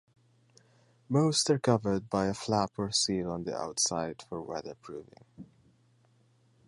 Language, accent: English, United States English